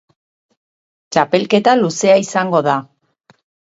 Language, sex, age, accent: Basque, female, 50-59, Erdialdekoa edo Nafarra (Gipuzkoa, Nafarroa)